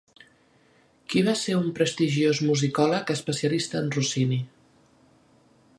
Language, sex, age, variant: Catalan, female, 40-49, Central